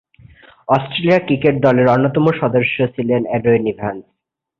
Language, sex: Bengali, male